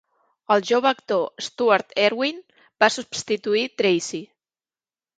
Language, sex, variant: Catalan, female, Central